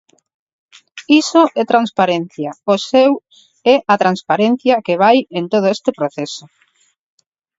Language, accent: Galician, Normativo (estándar)